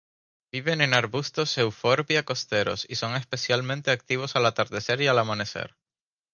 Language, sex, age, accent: Spanish, male, 19-29, España: Islas Canarias